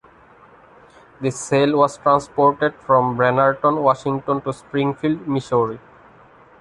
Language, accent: English, India and South Asia (India, Pakistan, Sri Lanka)